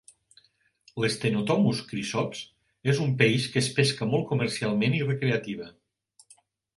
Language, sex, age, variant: Catalan, male, 50-59, Nord-Occidental